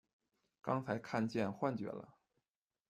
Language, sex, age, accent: Chinese, male, 30-39, 出生地：北京市